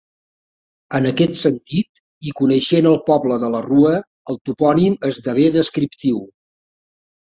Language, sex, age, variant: Catalan, male, 60-69, Central